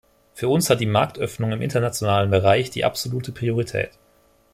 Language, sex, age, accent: German, male, 30-39, Deutschland Deutsch